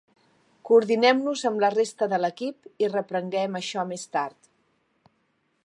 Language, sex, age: Catalan, female, 50-59